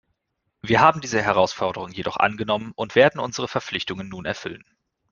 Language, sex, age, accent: German, male, 30-39, Deutschland Deutsch